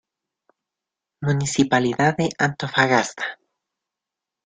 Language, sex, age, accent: Spanish, male, 19-29, Andino-Pacífico: Colombia, Perú, Ecuador, oeste de Bolivia y Venezuela andina